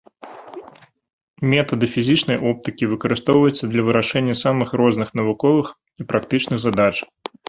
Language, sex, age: Belarusian, male, 30-39